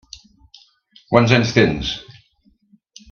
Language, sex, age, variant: Catalan, male, 70-79, Central